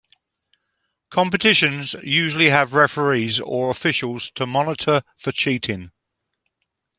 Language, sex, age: English, male, 70-79